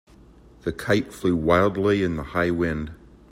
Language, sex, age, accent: English, male, 40-49, United States English